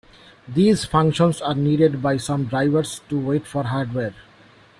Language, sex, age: English, male, 40-49